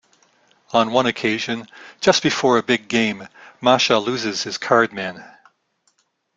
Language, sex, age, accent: English, male, 60-69, United States English